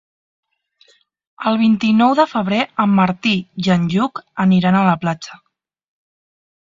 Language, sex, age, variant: Catalan, female, 19-29, Central